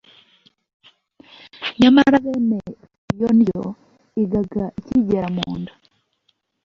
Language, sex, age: Kinyarwanda, female, 30-39